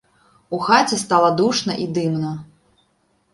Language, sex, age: Belarusian, female, 19-29